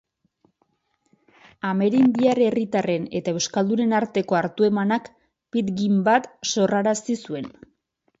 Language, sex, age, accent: Basque, female, 19-29, Erdialdekoa edo Nafarra (Gipuzkoa, Nafarroa)